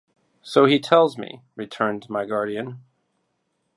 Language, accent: English, Canadian English